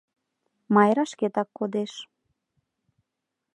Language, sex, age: Mari, female, 19-29